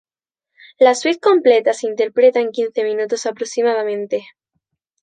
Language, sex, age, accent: Spanish, female, under 19, España: Sur peninsular (Andalucia, Extremadura, Murcia)